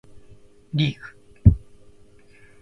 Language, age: Japanese, 19-29